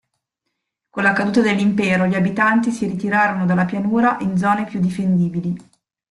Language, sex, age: Italian, female, 40-49